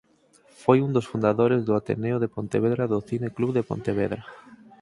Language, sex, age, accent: Galician, male, 19-29, Normativo (estándar)